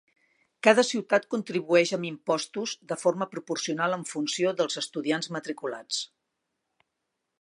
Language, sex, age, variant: Catalan, female, 60-69, Central